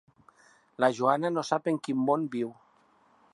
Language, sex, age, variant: Catalan, male, 60-69, Central